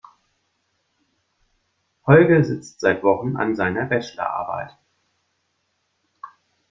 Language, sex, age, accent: German, male, 19-29, Deutschland Deutsch